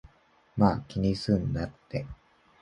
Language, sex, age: Japanese, male, 19-29